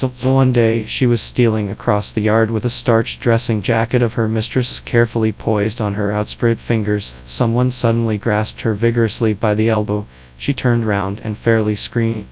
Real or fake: fake